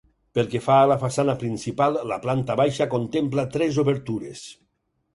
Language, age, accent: Catalan, 60-69, valencià